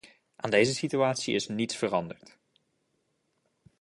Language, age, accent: Dutch, 19-29, Nederlands Nederlands